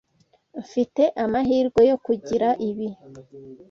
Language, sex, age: Kinyarwanda, female, 19-29